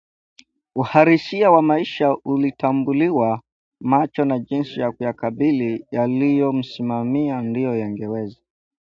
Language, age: Swahili, 19-29